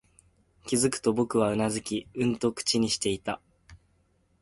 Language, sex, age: Japanese, male, 19-29